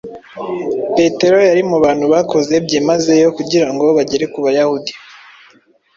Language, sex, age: Kinyarwanda, male, 19-29